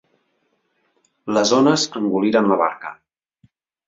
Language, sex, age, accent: Catalan, male, 40-49, Català central